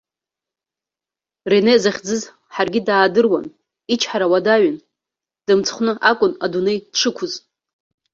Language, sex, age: Abkhazian, female, 30-39